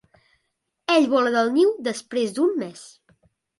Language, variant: Catalan, Central